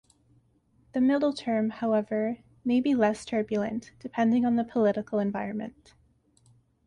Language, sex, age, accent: English, female, 19-29, Canadian English